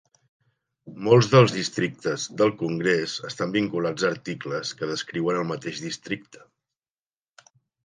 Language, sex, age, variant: Catalan, male, 40-49, Central